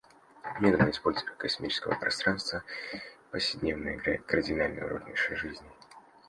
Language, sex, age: Russian, male, 19-29